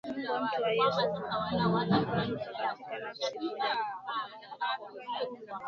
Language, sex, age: Swahili, female, 19-29